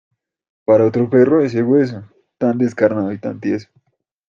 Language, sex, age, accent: Spanish, male, under 19, Andino-Pacífico: Colombia, Perú, Ecuador, oeste de Bolivia y Venezuela andina